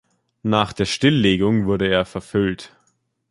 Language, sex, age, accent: German, male, under 19, Österreichisches Deutsch